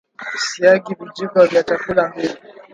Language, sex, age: Swahili, male, 19-29